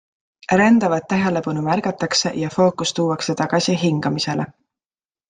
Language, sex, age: Estonian, female, 19-29